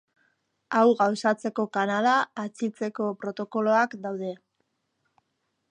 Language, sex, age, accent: Basque, female, 40-49, Mendebalekoa (Araba, Bizkaia, Gipuzkoako mendebaleko herri batzuk)